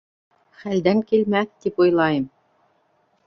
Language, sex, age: Bashkir, female, 30-39